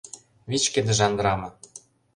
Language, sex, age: Mari, male, 19-29